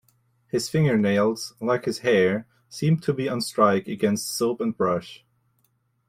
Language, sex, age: English, male, 19-29